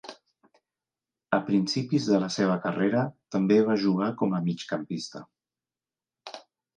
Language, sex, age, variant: Catalan, male, 40-49, Central